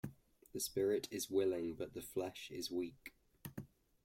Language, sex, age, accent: English, male, 19-29, England English